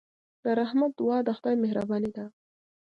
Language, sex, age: Pashto, female, under 19